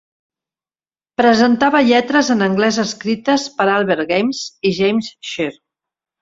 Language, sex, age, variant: Catalan, female, 60-69, Central